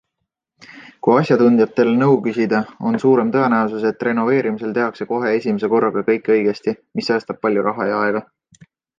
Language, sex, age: Estonian, male, 19-29